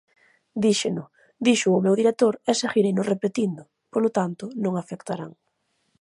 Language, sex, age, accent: Galician, female, 30-39, Central (gheada); Normativo (estándar)